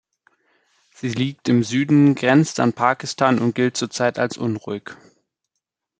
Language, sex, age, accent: German, male, 19-29, Deutschland Deutsch